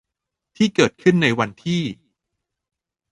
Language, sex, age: Thai, male, 40-49